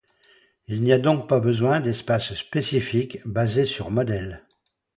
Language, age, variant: French, 70-79, Français de métropole